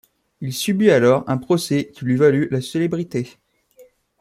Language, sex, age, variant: French, male, under 19, Français de métropole